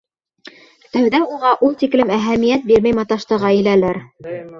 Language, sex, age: Bashkir, female, 30-39